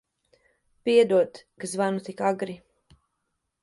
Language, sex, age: Latvian, female, 30-39